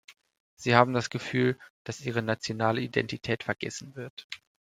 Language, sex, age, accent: German, male, 19-29, Deutschland Deutsch